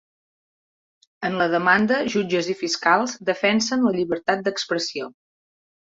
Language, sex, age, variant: Catalan, female, 30-39, Central